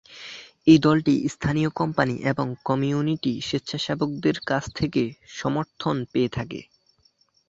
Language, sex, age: Bengali, male, under 19